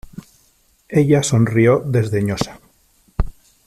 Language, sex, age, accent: Spanish, male, 30-39, España: Norte peninsular (Asturias, Castilla y León, Cantabria, País Vasco, Navarra, Aragón, La Rioja, Guadalajara, Cuenca)